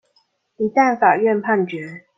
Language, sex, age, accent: Chinese, female, 19-29, 出生地：彰化縣